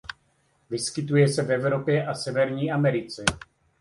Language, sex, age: Czech, male, 50-59